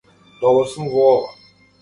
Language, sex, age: Macedonian, male, 19-29